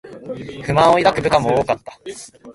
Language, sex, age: Japanese, male, 19-29